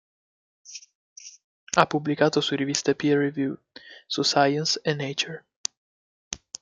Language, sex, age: Italian, male, 19-29